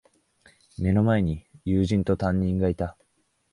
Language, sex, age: Japanese, male, 19-29